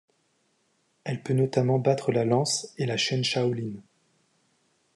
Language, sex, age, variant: French, male, 30-39, Français de métropole